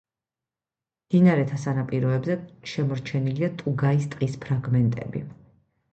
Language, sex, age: Georgian, female, 30-39